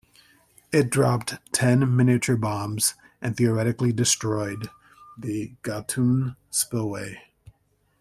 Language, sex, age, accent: English, male, 30-39, United States English